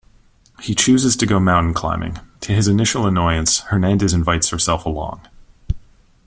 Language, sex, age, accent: English, male, 30-39, Canadian English